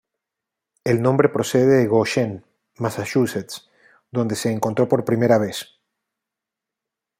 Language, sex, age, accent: Spanish, male, 40-49, España: Islas Canarias